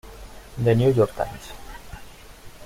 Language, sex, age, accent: Spanish, male, 30-39, España: Norte peninsular (Asturias, Castilla y León, Cantabria, País Vasco, Navarra, Aragón, La Rioja, Guadalajara, Cuenca)